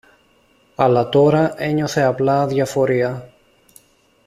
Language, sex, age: Greek, male, 40-49